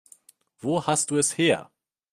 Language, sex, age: German, male, 19-29